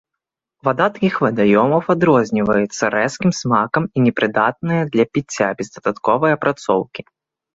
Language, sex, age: Belarusian, male, under 19